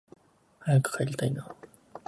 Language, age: Japanese, 19-29